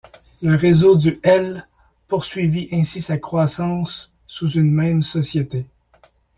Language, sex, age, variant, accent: French, male, 40-49, Français d'Amérique du Nord, Français du Canada